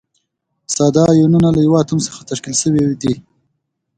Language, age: Pashto, 19-29